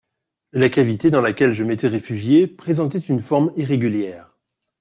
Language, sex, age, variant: French, male, 40-49, Français de métropole